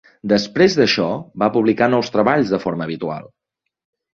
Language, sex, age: Catalan, male, 19-29